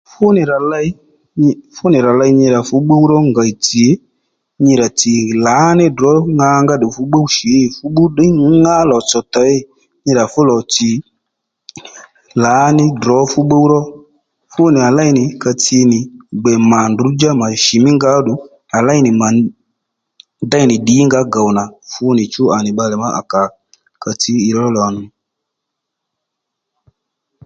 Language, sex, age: Lendu, male, 30-39